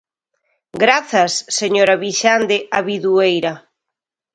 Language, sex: Galician, female